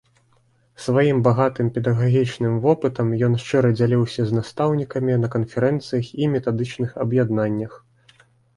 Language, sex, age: Belarusian, male, 30-39